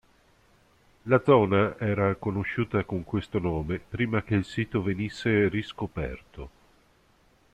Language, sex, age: Italian, male, 50-59